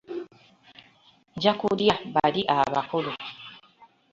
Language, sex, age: Ganda, female, 19-29